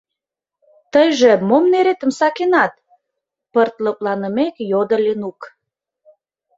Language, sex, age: Mari, female, 40-49